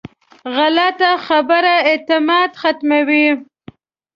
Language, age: Pashto, 19-29